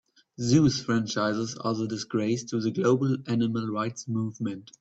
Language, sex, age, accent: English, male, 19-29, England English